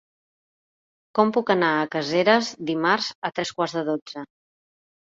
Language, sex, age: Catalan, female, 40-49